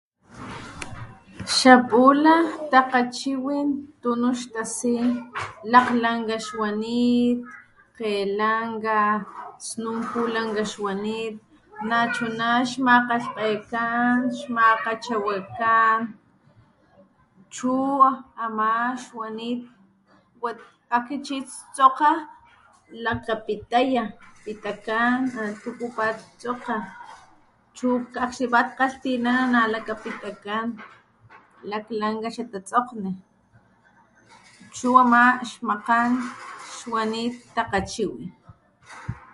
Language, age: Papantla Totonac, 30-39